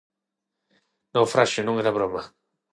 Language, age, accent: Galician, 30-39, Central (gheada); Normativo (estándar); Neofalante